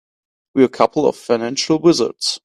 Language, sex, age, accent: English, male, 19-29, United States English